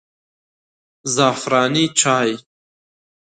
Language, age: Pashto, 19-29